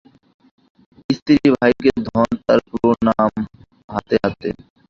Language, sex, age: Bengali, male, 19-29